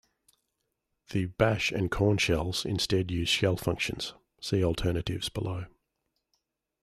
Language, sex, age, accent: English, male, 40-49, Australian English